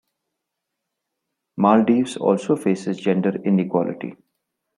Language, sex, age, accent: English, male, 30-39, India and South Asia (India, Pakistan, Sri Lanka)